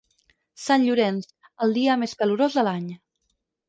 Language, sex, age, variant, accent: Catalan, female, 19-29, Central, central